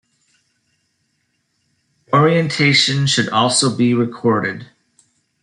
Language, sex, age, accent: English, male, 50-59, United States English